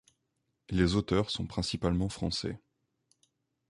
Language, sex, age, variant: French, male, 19-29, Français de métropole